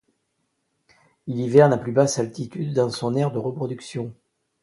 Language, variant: French, Français de métropole